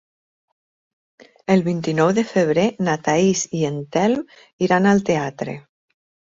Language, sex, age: Catalan, female, 40-49